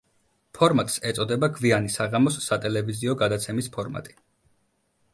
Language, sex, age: Georgian, male, 19-29